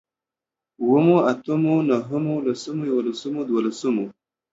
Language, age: Pashto, under 19